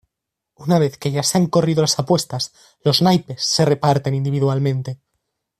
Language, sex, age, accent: Spanish, male, 19-29, España: Centro-Sur peninsular (Madrid, Toledo, Castilla-La Mancha)